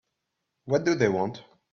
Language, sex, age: English, male, 19-29